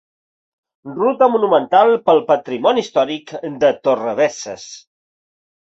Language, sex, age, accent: Catalan, male, 40-49, Català central